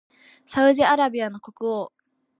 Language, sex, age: Japanese, female, 19-29